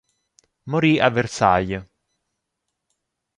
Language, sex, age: Italian, male, 30-39